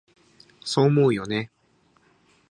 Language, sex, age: Japanese, male, 19-29